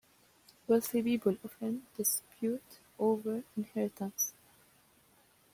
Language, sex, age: English, female, 19-29